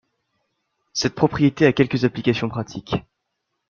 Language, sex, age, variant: French, male, 19-29, Français de métropole